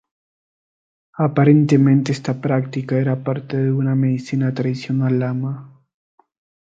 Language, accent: Spanish, Andino-Pacífico: Colombia, Perú, Ecuador, oeste de Bolivia y Venezuela andina